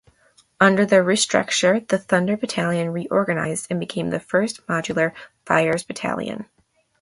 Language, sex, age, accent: English, female, under 19, United States English